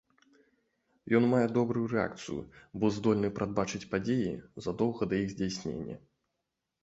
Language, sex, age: Belarusian, male, 19-29